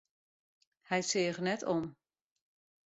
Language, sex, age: Western Frisian, female, 60-69